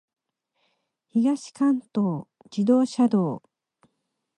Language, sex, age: Japanese, female, 50-59